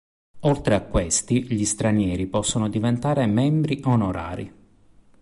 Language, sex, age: Italian, male, 30-39